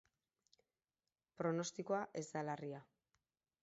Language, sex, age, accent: Basque, female, 40-49, Erdialdekoa edo Nafarra (Gipuzkoa, Nafarroa)